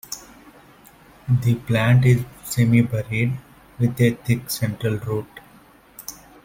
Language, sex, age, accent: English, male, 19-29, India and South Asia (India, Pakistan, Sri Lanka)